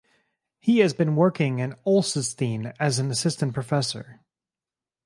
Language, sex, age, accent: English, male, 30-39, Canadian English